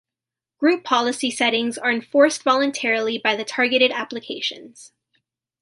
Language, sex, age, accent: English, female, under 19, United States English